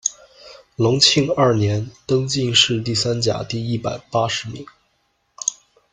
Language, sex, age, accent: Chinese, male, 19-29, 出生地：山东省